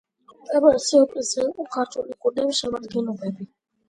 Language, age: Georgian, 30-39